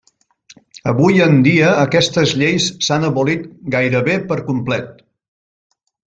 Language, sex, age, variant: Catalan, male, 70-79, Central